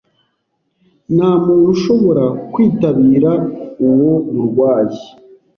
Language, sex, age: Kinyarwanda, male, 30-39